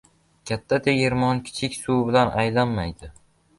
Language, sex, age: Uzbek, male, under 19